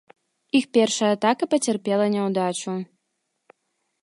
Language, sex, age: Belarusian, female, 19-29